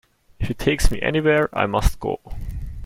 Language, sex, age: English, male, 30-39